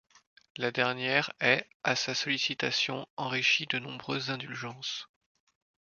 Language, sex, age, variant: French, male, 30-39, Français de métropole